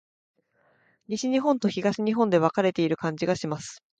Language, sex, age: Japanese, female, 19-29